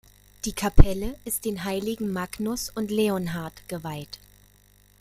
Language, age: German, 30-39